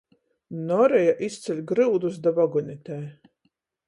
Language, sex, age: Latgalian, female, 40-49